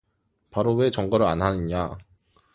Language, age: Korean, 19-29